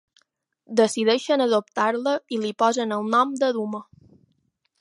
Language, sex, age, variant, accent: Catalan, female, 19-29, Balear, balear